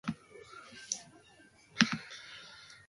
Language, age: Basque, under 19